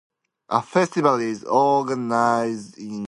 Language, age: English, 19-29